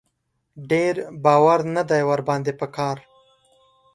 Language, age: Pashto, under 19